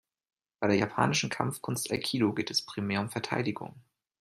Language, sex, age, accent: German, male, 30-39, Deutschland Deutsch